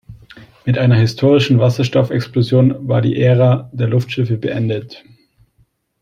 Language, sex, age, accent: German, male, 19-29, Österreichisches Deutsch